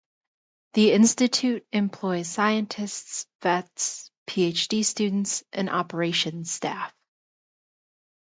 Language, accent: English, United States English